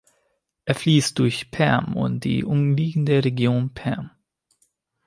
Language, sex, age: German, male, 19-29